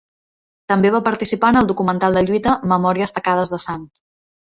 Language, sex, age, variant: Catalan, female, 30-39, Central